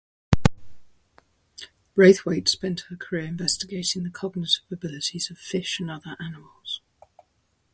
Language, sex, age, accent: English, female, 50-59, England English